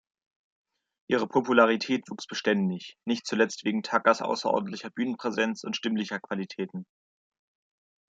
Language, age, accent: German, 19-29, Deutschland Deutsch